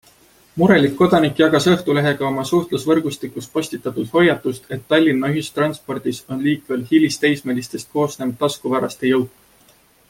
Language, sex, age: Estonian, male, 19-29